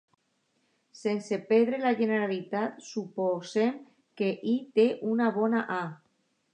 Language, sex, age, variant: Catalan, female, under 19, Alacantí